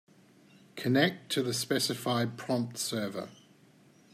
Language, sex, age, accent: English, male, 30-39, Australian English